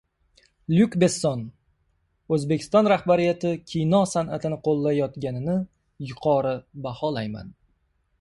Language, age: Uzbek, 19-29